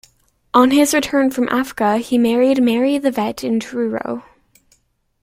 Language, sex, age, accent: English, female, under 19, United States English